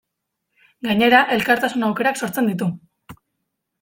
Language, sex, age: Basque, female, 19-29